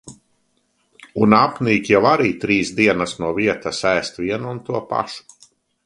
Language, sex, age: Latvian, male, 40-49